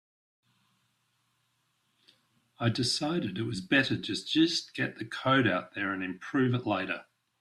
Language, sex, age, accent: English, male, 50-59, Australian English